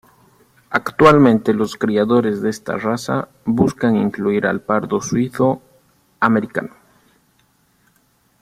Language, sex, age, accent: Spanish, male, 30-39, México